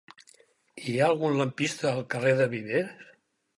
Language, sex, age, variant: Catalan, male, 60-69, Central